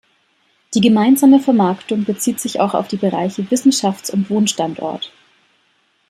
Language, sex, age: German, female, 30-39